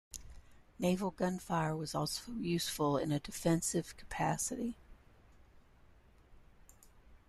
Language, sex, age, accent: English, female, 60-69, United States English